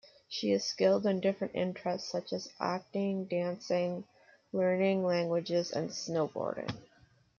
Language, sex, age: English, female, 19-29